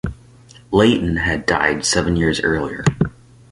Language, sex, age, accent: English, male, 19-29, United States English